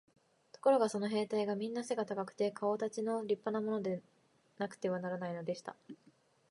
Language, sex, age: Japanese, female, 19-29